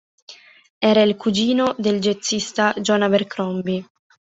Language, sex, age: Italian, female, 19-29